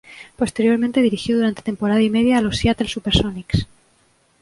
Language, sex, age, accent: Spanish, female, 30-39, España: Centro-Sur peninsular (Madrid, Toledo, Castilla-La Mancha)